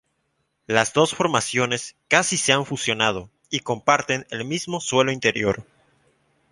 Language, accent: Spanish, México